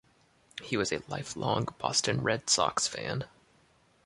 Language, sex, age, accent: English, male, 19-29, United States English